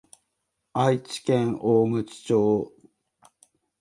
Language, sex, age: Japanese, male, 40-49